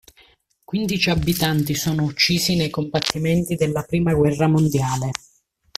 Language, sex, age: Italian, female, 40-49